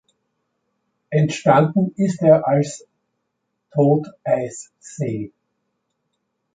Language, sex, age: German, male, 70-79